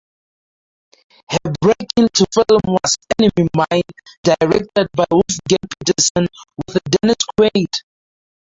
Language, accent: English, Southern African (South Africa, Zimbabwe, Namibia)